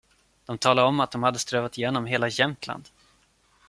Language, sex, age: Swedish, male, 19-29